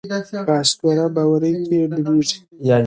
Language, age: Pashto, 30-39